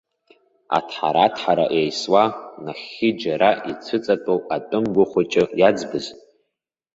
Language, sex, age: Abkhazian, male, under 19